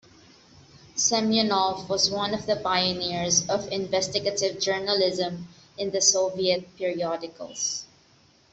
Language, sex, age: English, female, 19-29